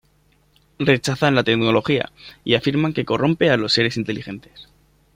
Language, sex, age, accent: Spanish, male, 19-29, España: Centro-Sur peninsular (Madrid, Toledo, Castilla-La Mancha)